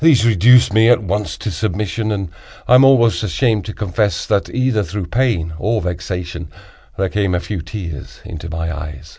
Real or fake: real